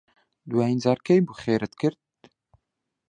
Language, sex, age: Central Kurdish, male, 19-29